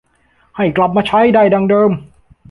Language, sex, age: Thai, male, 19-29